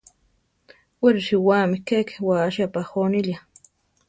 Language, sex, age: Central Tarahumara, female, 30-39